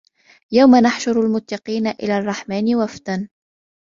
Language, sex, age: Arabic, female, 19-29